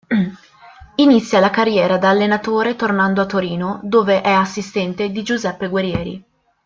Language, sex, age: Italian, female, under 19